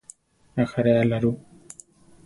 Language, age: Central Tarahumara, 19-29